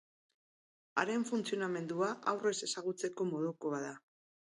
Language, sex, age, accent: Basque, female, 50-59, Erdialdekoa edo Nafarra (Gipuzkoa, Nafarroa)